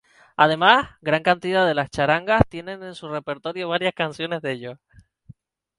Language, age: Spanish, 19-29